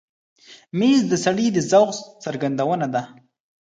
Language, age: Pashto, 19-29